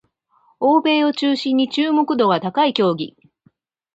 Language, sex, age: Japanese, female, 40-49